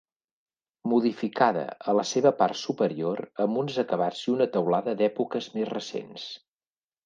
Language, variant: Catalan, Central